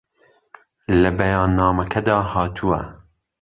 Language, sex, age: Central Kurdish, male, 40-49